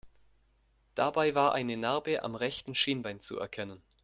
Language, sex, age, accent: German, male, under 19, Deutschland Deutsch